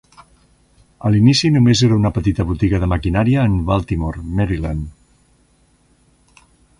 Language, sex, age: Catalan, male, 60-69